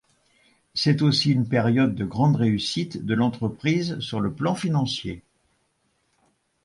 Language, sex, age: French, male, 70-79